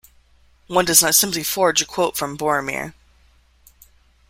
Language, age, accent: English, 19-29, United States English